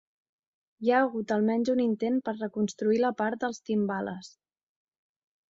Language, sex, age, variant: Catalan, female, 30-39, Central